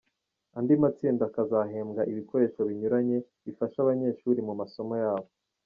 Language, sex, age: Kinyarwanda, male, 19-29